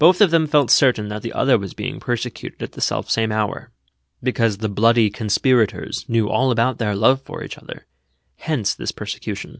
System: none